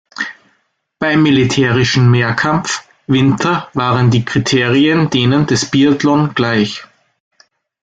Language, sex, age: German, male, 30-39